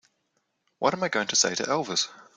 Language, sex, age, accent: English, male, 19-29, New Zealand English